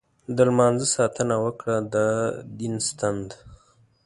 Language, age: Pashto, 19-29